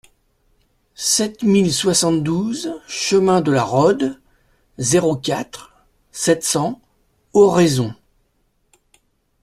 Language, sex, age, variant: French, male, 60-69, Français de métropole